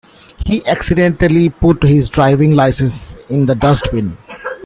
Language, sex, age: English, male, 40-49